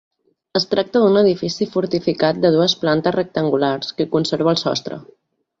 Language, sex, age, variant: Catalan, female, 19-29, Central